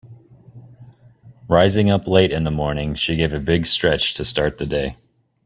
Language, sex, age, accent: English, male, 30-39, United States English